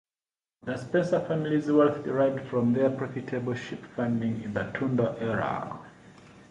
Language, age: English, 30-39